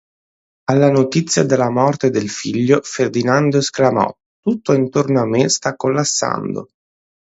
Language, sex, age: Italian, male, 19-29